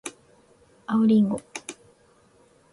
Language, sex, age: Japanese, female, 40-49